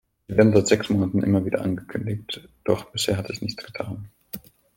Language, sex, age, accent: German, male, 19-29, Deutschland Deutsch